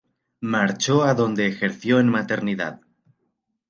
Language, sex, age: Spanish, male, 19-29